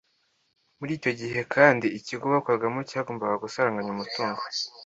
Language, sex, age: Kinyarwanda, male, under 19